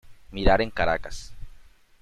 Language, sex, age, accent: Spanish, male, 30-39, Caribe: Cuba, Venezuela, Puerto Rico, República Dominicana, Panamá, Colombia caribeña, México caribeño, Costa del golfo de México